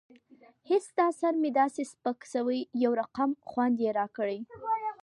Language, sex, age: Pashto, female, under 19